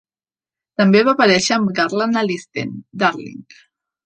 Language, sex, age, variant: Catalan, female, 19-29, Central